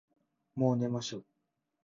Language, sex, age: Japanese, male, 19-29